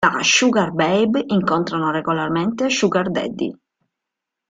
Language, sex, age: Italian, female, 40-49